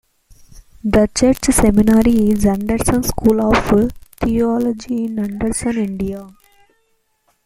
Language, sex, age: English, female, under 19